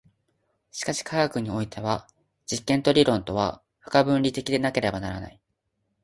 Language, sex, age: Japanese, male, 19-29